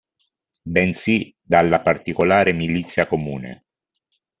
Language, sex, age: Italian, male, 50-59